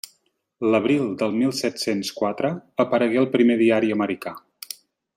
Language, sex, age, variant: Catalan, male, 40-49, Central